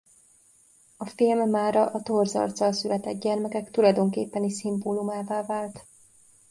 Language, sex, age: Hungarian, female, 19-29